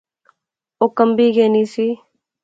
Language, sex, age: Pahari-Potwari, female, 19-29